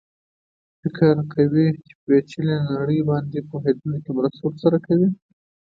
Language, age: Pashto, 19-29